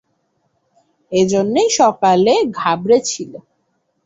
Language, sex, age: Bengali, female, 19-29